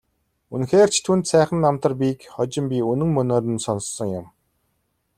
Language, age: Mongolian, 90+